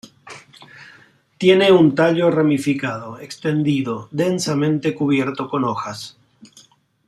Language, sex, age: Spanish, male, 50-59